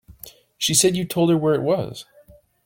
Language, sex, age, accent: English, male, 30-39, Canadian English